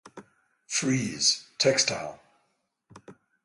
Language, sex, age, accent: English, male, 70-79, England English; Southern African (South Africa, Zimbabwe, Namibia)